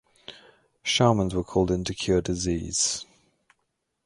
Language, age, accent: English, 19-29, England English